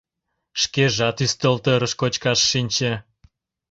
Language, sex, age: Mari, male, 30-39